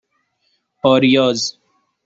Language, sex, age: Persian, male, 19-29